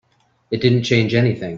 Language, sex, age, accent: English, male, 40-49, United States English